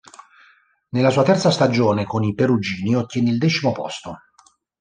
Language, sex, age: Italian, male, 40-49